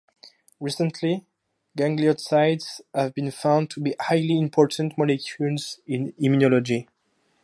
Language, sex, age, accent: English, male, 19-29, French